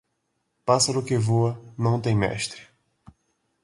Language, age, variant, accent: Portuguese, 19-29, Portuguese (Brasil), Nordestino